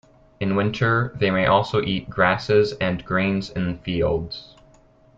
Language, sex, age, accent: English, male, under 19, United States English